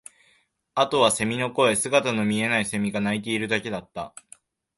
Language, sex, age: Japanese, male, under 19